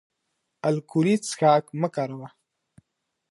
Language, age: Pashto, 19-29